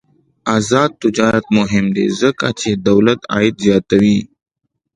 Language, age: Pashto, 19-29